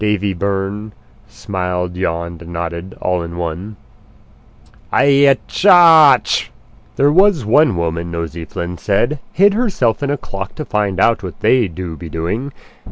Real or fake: real